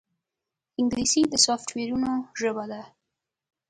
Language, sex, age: Pashto, female, 19-29